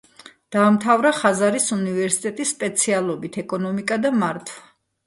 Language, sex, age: Georgian, female, 40-49